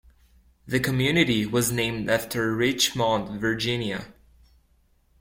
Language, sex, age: English, male, under 19